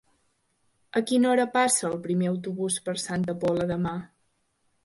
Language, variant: Catalan, Central